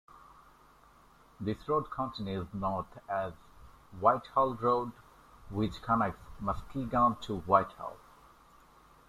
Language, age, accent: English, 19-29, United States English